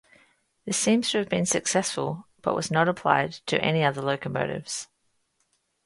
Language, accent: English, Australian English